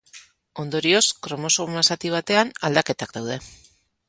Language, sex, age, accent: Basque, female, 40-49, Mendebalekoa (Araba, Bizkaia, Gipuzkoako mendebaleko herri batzuk)